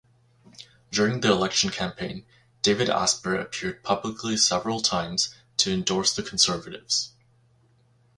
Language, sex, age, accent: English, male, 19-29, Canadian English